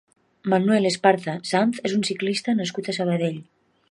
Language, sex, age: Catalan, female, 40-49